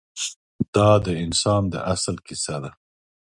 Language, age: Pashto, 60-69